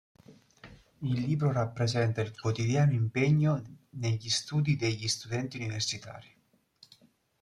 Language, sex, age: Italian, male, 19-29